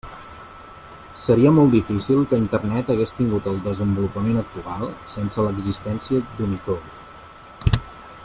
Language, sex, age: Catalan, male, 19-29